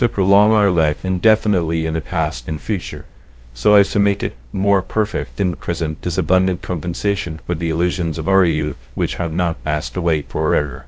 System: TTS, VITS